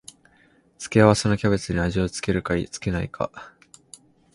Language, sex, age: Japanese, male, 19-29